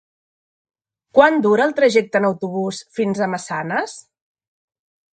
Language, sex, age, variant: Catalan, female, 40-49, Central